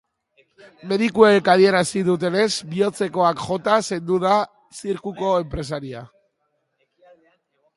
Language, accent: Basque, Mendebalekoa (Araba, Bizkaia, Gipuzkoako mendebaleko herri batzuk)